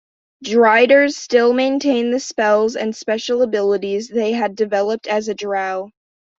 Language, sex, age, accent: English, female, under 19, United States English